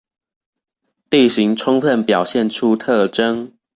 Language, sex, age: Chinese, male, under 19